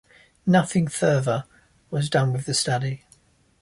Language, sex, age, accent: English, male, 30-39, England English